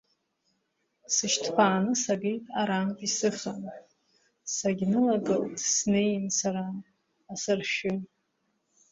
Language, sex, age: Abkhazian, female, 30-39